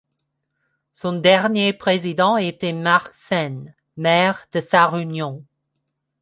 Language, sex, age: French, female, 30-39